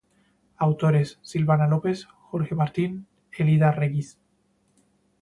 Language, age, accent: Spanish, 19-29, Andino-Pacífico: Colombia, Perú, Ecuador, oeste de Bolivia y Venezuela andina